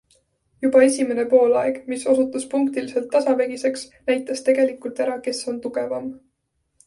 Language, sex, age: Estonian, female, 19-29